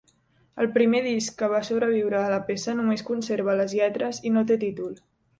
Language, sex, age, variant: Catalan, female, 19-29, Central